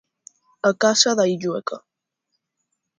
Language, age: Galician, 19-29